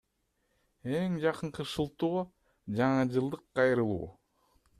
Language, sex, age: Kyrgyz, male, 19-29